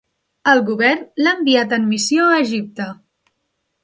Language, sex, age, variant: Catalan, female, 30-39, Central